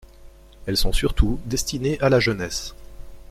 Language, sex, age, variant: French, male, 19-29, Français de métropole